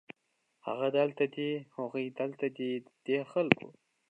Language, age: Pashto, under 19